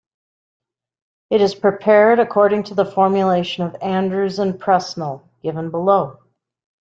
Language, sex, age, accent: English, female, 50-59, United States English